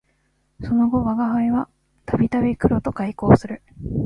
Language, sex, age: Japanese, female, 19-29